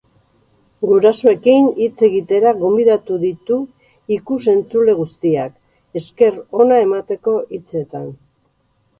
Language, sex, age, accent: Basque, male, 40-49, Erdialdekoa edo Nafarra (Gipuzkoa, Nafarroa)